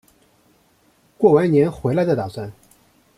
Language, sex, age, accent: Chinese, male, 19-29, 出生地：江苏省